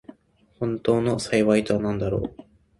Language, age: Japanese, 19-29